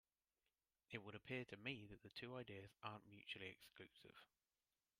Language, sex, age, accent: English, male, 30-39, England English